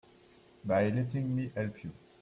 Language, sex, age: English, male, 19-29